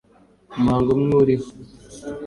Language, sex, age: Kinyarwanda, male, 19-29